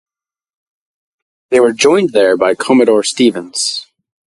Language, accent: English, United States English